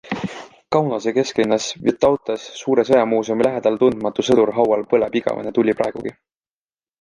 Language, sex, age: Estonian, male, 19-29